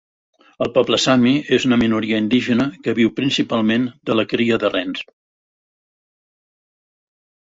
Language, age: Catalan, 70-79